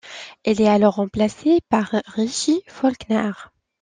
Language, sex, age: French, female, 30-39